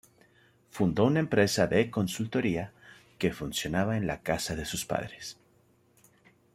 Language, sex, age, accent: Spanish, male, 19-29, México